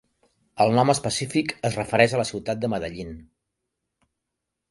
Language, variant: Catalan, Central